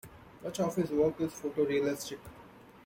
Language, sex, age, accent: English, male, 19-29, India and South Asia (India, Pakistan, Sri Lanka)